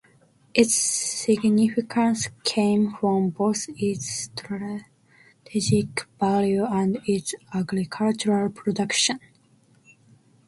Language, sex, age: English, female, 19-29